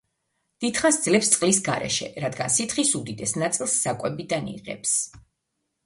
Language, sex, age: Georgian, female, 50-59